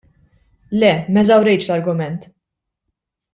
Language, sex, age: Maltese, female, 19-29